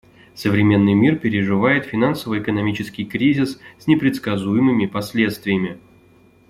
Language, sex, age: Russian, male, 30-39